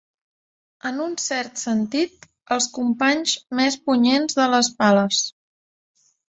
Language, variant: Catalan, Central